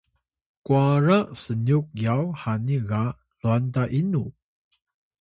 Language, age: Atayal, 30-39